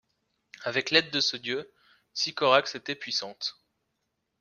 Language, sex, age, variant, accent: French, male, 19-29, Français d'Europe, Français de Suisse